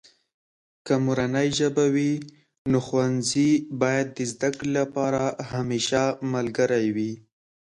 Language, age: Pashto, under 19